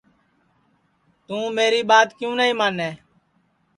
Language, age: Sansi, 19-29